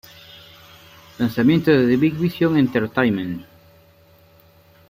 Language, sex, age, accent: Spanish, male, 40-49, Andino-Pacífico: Colombia, Perú, Ecuador, oeste de Bolivia y Venezuela andina